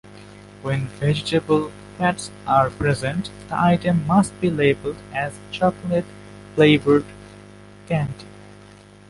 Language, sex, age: English, male, 19-29